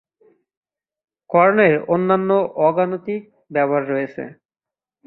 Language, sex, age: Bengali, male, 19-29